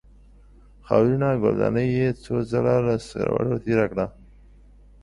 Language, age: Pashto, 40-49